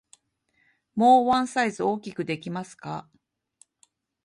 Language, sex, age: Japanese, female, 50-59